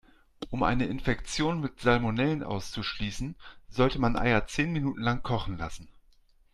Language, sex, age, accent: German, male, 40-49, Deutschland Deutsch